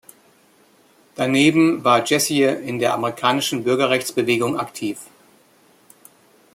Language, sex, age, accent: German, male, 50-59, Deutschland Deutsch